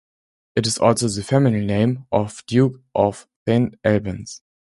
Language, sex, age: English, male, under 19